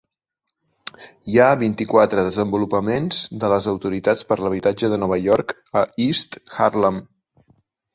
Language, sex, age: Catalan, male, 40-49